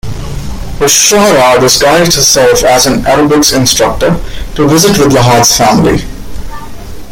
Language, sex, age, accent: English, male, 19-29, India and South Asia (India, Pakistan, Sri Lanka)